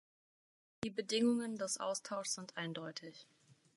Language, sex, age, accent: German, female, 19-29, Deutschland Deutsch